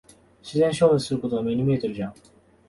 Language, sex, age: Japanese, male, 19-29